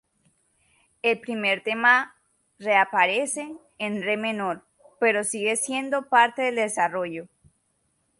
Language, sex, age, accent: Spanish, female, 19-29, América central; Caribe: Cuba, Venezuela, Puerto Rico, República Dominicana, Panamá, Colombia caribeña, México caribeño, Costa del golfo de México